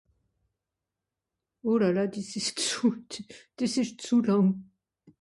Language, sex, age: Swiss German, female, 60-69